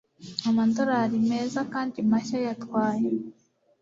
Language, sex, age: Kinyarwanda, female, 19-29